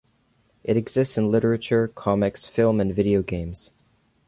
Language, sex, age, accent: English, male, 19-29, Canadian English